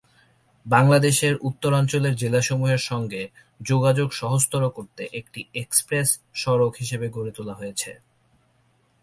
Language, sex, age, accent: Bengali, male, 19-29, Native